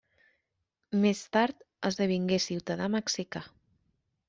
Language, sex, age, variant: Catalan, female, 19-29, Central